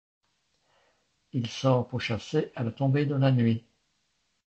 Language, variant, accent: French, Français d'Europe, Français de Suisse